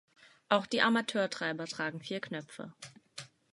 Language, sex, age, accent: German, female, 19-29, Deutschland Deutsch